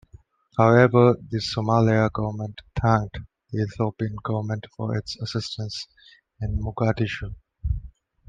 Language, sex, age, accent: English, male, 19-29, India and South Asia (India, Pakistan, Sri Lanka)